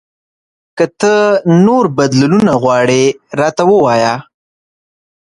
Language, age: Pashto, 19-29